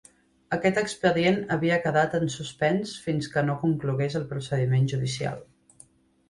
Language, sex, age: Catalan, female, 30-39